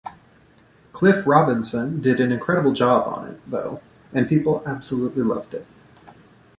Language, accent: English, United States English